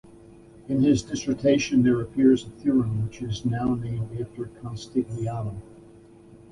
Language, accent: English, United States English